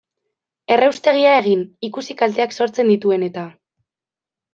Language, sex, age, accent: Basque, female, 19-29, Mendebalekoa (Araba, Bizkaia, Gipuzkoako mendebaleko herri batzuk)